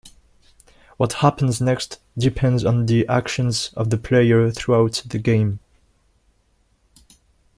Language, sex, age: English, male, 19-29